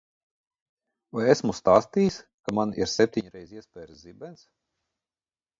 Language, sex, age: Latvian, male, 40-49